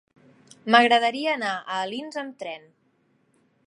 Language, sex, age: Catalan, female, under 19